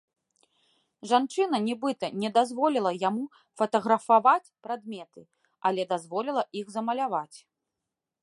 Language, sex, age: Belarusian, female, 30-39